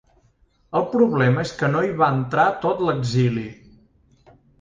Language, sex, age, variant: Catalan, male, 40-49, Central